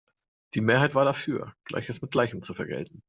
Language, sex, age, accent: German, male, 30-39, Deutschland Deutsch